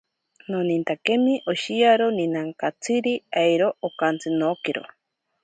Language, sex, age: Ashéninka Perené, female, 19-29